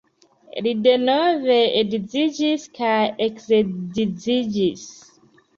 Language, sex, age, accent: Esperanto, female, 30-39, Internacia